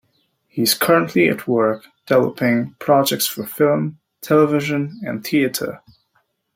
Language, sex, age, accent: English, male, 30-39, United States English